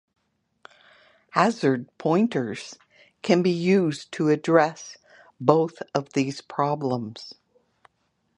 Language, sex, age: English, female, 60-69